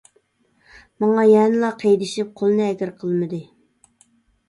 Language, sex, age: Uyghur, female, 30-39